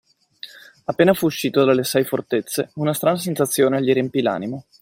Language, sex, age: Italian, male, 30-39